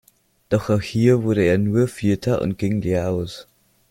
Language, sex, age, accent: German, male, 90+, Österreichisches Deutsch